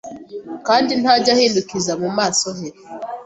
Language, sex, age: Kinyarwanda, female, 19-29